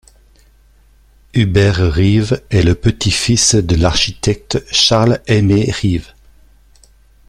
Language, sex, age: French, male, 50-59